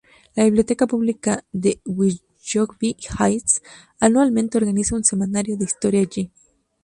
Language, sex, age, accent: Spanish, female, 19-29, México